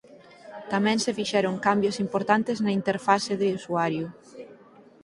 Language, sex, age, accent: Galician, female, 19-29, Atlántico (seseo e gheada)